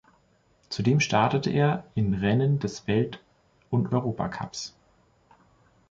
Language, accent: German, Deutschland Deutsch